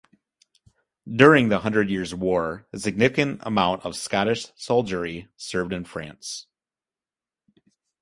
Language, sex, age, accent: English, male, 40-49, United States English